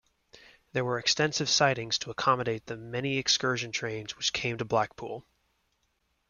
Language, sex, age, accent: English, male, 19-29, United States English